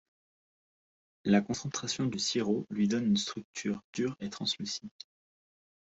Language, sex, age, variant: French, male, 19-29, Français de métropole